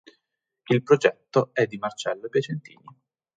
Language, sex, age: Italian, male, 19-29